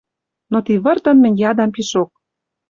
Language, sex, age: Western Mari, female, 30-39